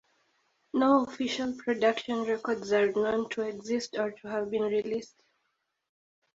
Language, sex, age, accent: English, female, 19-29, United States English